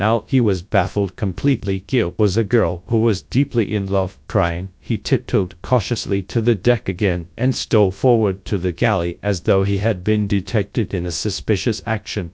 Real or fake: fake